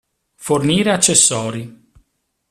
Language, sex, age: Italian, male, 40-49